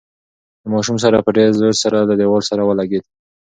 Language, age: Pashto, 19-29